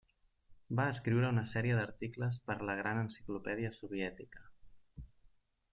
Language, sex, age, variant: Catalan, male, 30-39, Central